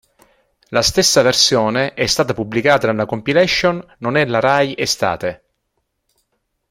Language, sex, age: Italian, male, 50-59